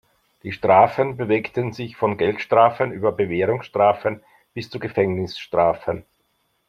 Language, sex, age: German, male, 50-59